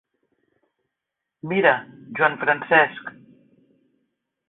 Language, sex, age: Catalan, female, 50-59